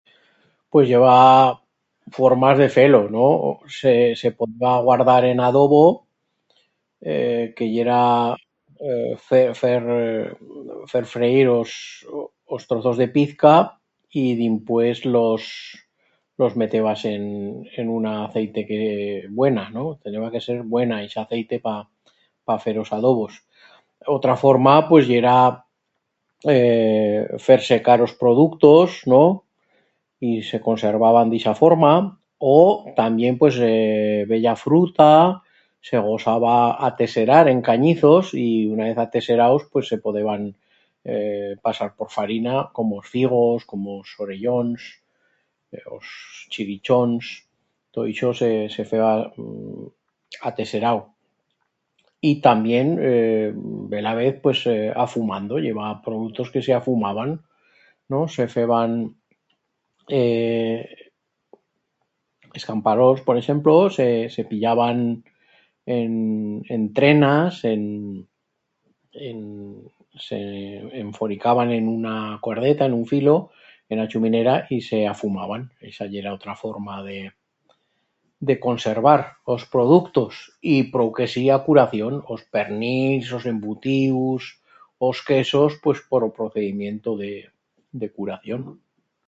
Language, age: Aragonese, 60-69